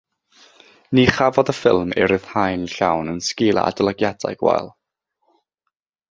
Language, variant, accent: Welsh, South-Eastern Welsh, Y Deyrnas Unedig Cymraeg